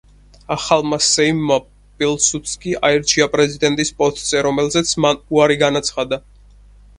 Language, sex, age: Georgian, male, 19-29